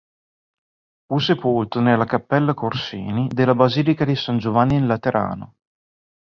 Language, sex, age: Italian, male, 40-49